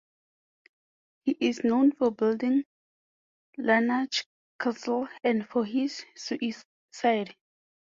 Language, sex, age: English, female, 19-29